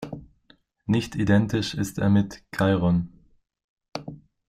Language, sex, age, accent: German, male, 19-29, Deutschland Deutsch